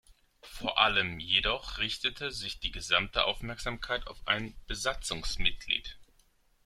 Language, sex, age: German, male, 30-39